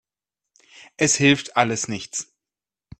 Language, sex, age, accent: German, male, 40-49, Deutschland Deutsch